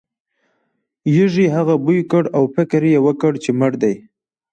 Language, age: Pashto, 19-29